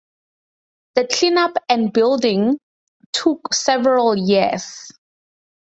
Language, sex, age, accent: English, female, 30-39, Southern African (South Africa, Zimbabwe, Namibia)